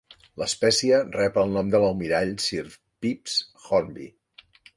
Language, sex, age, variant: Catalan, male, 60-69, Central